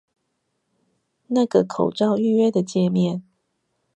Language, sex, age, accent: Chinese, female, 40-49, 出生地：臺北市